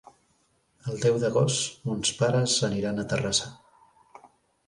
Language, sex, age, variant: Catalan, male, 40-49, Central